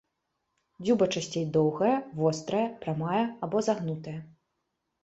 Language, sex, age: Belarusian, female, 19-29